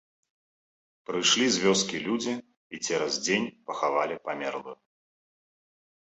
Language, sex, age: Belarusian, male, 30-39